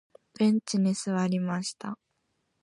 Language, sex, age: Japanese, female, under 19